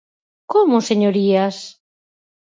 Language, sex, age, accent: Galician, female, 50-59, Central (gheada)